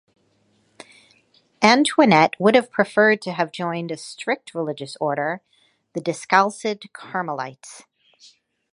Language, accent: English, United States English